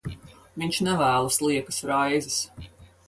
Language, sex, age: Latvian, female, 50-59